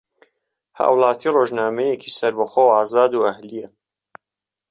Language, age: Central Kurdish, 19-29